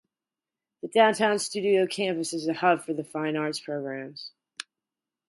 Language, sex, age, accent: English, female, 40-49, United States English